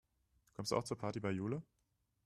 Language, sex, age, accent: German, male, 19-29, Deutschland Deutsch